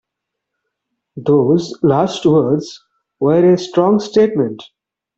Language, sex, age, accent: English, male, 19-29, India and South Asia (India, Pakistan, Sri Lanka)